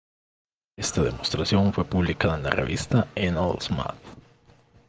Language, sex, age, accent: Spanish, male, 19-29, Andino-Pacífico: Colombia, Perú, Ecuador, oeste de Bolivia y Venezuela andina